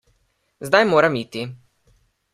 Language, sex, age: Slovenian, male, under 19